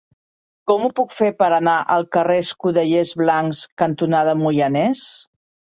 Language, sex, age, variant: Catalan, female, 50-59, Central